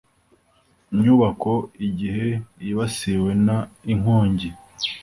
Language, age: Kinyarwanda, 19-29